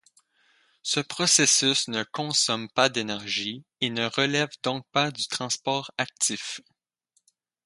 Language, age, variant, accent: French, 19-29, Français d'Amérique du Nord, Français du Canada